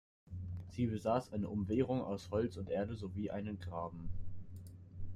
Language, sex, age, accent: German, male, under 19, Deutschland Deutsch